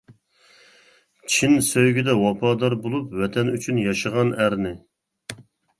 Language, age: Uyghur, 40-49